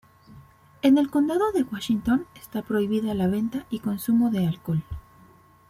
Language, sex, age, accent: Spanish, female, 30-39, México